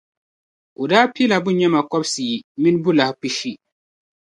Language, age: Dagbani, 19-29